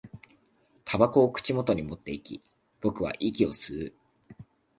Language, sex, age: Japanese, male, under 19